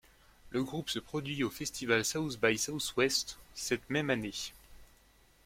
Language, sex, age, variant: French, male, 19-29, Français de métropole